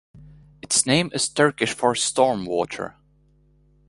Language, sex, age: English, male, 30-39